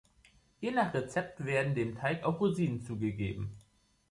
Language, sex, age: German, male, 19-29